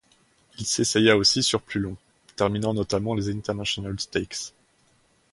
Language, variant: French, Français de métropole